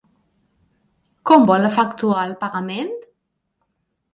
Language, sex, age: Catalan, female, 40-49